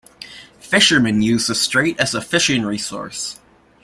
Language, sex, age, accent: English, male, under 19, Canadian English